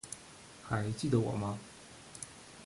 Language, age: Chinese, 30-39